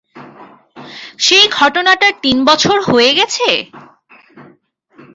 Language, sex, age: Bengali, female, 19-29